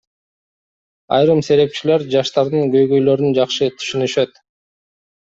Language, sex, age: Kyrgyz, male, 40-49